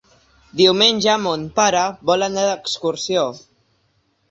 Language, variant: Catalan, Central